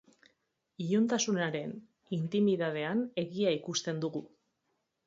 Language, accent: Basque, Erdialdekoa edo Nafarra (Gipuzkoa, Nafarroa)